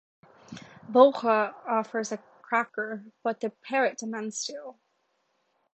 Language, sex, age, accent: English, female, 19-29, United States English